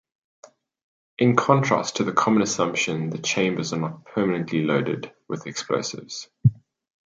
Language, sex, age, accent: English, male, 19-29, Southern African (South Africa, Zimbabwe, Namibia)